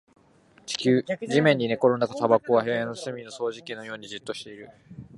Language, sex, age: Japanese, male, under 19